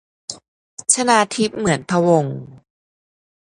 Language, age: Thai, 19-29